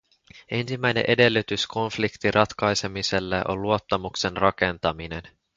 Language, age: Finnish, 19-29